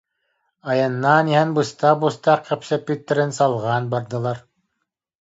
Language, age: Yakut, 50-59